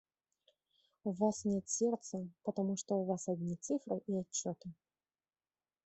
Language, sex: Russian, female